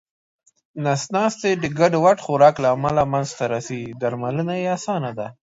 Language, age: Pashto, 19-29